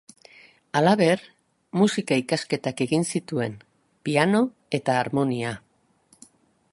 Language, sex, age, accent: Basque, female, 60-69, Erdialdekoa edo Nafarra (Gipuzkoa, Nafarroa)